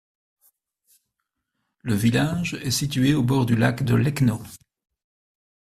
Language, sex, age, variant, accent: French, male, 50-59, Français d'Europe, Français de Belgique